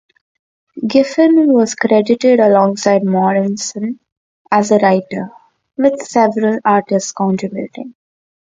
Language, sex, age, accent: English, female, under 19, India and South Asia (India, Pakistan, Sri Lanka)